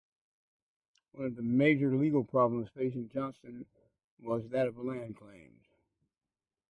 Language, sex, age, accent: English, male, 60-69, United States English